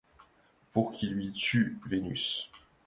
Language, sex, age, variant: French, male, 19-29, Français de métropole